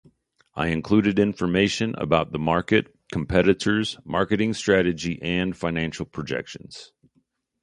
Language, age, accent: English, 50-59, United States English